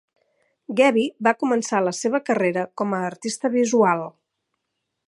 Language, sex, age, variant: Catalan, female, 50-59, Central